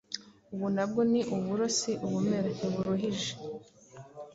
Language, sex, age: Kinyarwanda, female, 19-29